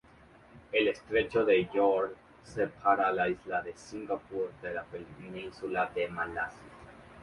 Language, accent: Spanish, América central